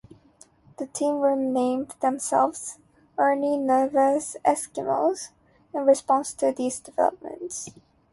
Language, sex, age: English, female, 19-29